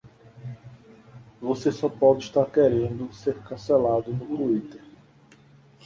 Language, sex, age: Portuguese, male, 30-39